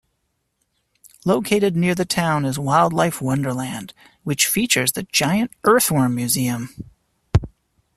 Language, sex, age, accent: English, male, 30-39, United States English